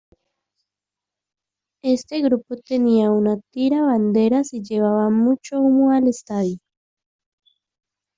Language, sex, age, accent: Spanish, female, 19-29, América central